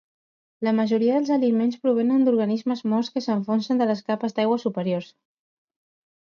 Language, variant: Catalan, Central